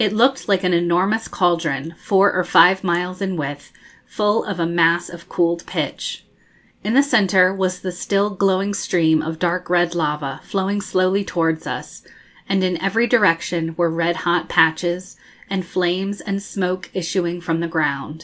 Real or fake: real